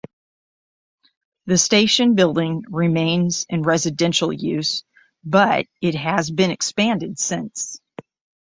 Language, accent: English, United States English